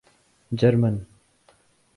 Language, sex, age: Urdu, male, 19-29